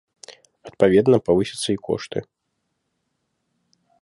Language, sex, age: Belarusian, male, 19-29